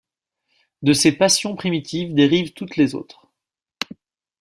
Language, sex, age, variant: French, male, 30-39, Français de métropole